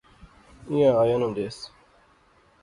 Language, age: Pahari-Potwari, 30-39